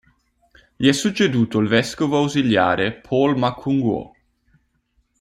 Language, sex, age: Italian, male, 30-39